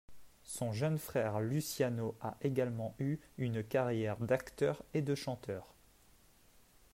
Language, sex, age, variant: French, male, 19-29, Français de métropole